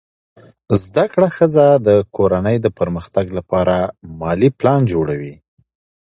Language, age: Pashto, 30-39